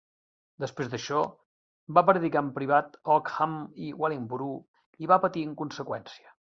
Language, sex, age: Catalan, male, 40-49